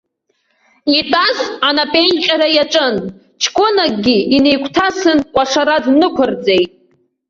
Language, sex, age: Abkhazian, female, under 19